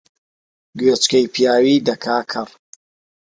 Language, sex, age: Central Kurdish, male, 19-29